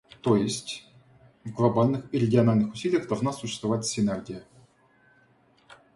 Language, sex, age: Russian, male, 40-49